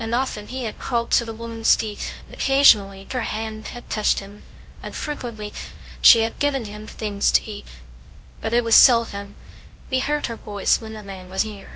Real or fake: fake